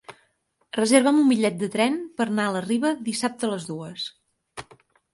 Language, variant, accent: Catalan, Central, Girona